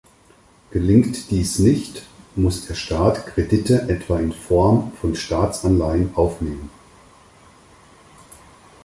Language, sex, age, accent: German, male, 50-59, Deutschland Deutsch